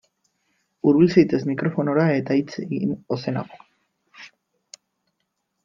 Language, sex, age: Basque, male, 19-29